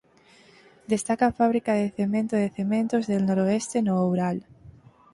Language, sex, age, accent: Galician, female, 19-29, Central (gheada)